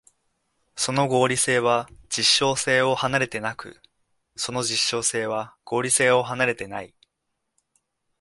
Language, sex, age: Japanese, male, 19-29